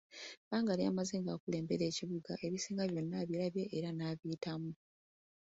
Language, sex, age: Ganda, female, 30-39